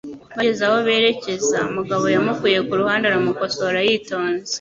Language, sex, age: Kinyarwanda, female, 30-39